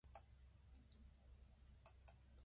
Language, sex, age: Japanese, female, under 19